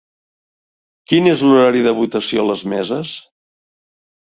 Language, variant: Catalan, Central